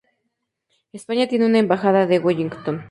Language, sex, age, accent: Spanish, female, 19-29, México